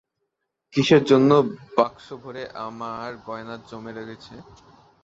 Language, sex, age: Bengali, male, under 19